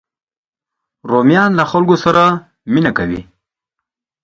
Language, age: Pashto, 19-29